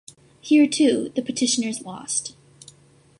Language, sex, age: English, female, under 19